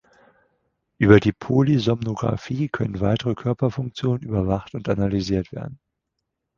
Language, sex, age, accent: German, male, 30-39, Deutschland Deutsch